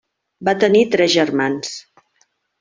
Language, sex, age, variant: Catalan, female, 50-59, Central